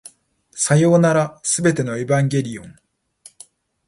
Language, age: Japanese, 40-49